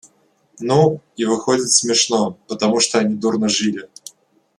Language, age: Russian, 19-29